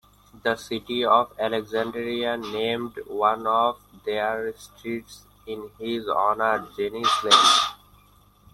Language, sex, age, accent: English, male, 19-29, India and South Asia (India, Pakistan, Sri Lanka)